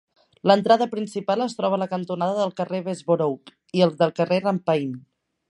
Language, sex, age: Catalan, female, 19-29